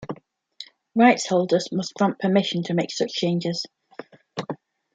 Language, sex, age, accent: English, female, 19-29, England English